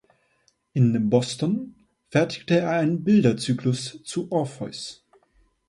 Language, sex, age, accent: German, male, 30-39, Deutschland Deutsch